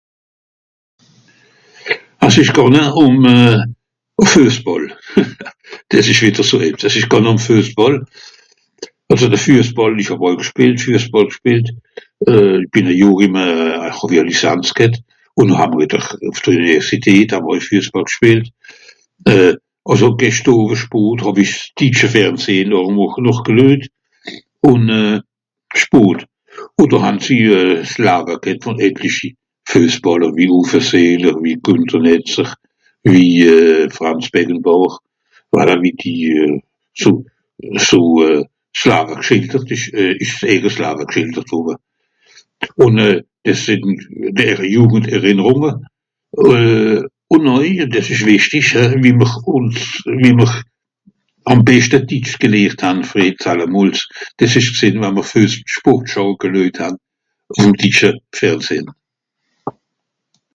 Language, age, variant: Swiss German, 70-79, Nordniederàlemmànisch (Rishoffe, Zàwere, Bùsswìller, Hawenau, Brüemt, Stroossbùri, Molse, Dàmbàch, Schlettstàtt, Pfàlzbùri usw.)